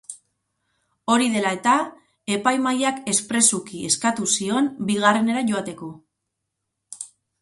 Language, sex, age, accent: Basque, female, 40-49, Mendebalekoa (Araba, Bizkaia, Gipuzkoako mendebaleko herri batzuk)